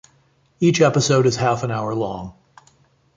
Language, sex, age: English, male, 40-49